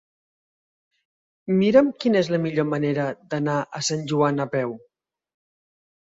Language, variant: Catalan, Central